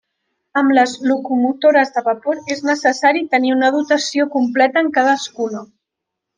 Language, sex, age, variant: Catalan, female, under 19, Central